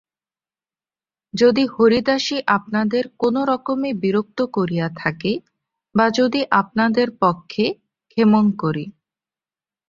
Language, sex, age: Bengali, female, 19-29